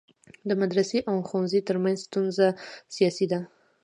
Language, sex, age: Pashto, female, 19-29